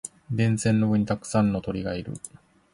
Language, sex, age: Japanese, male, 40-49